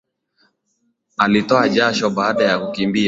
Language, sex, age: Swahili, male, 19-29